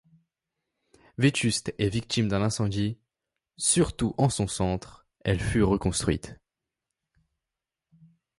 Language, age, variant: French, under 19, Français de métropole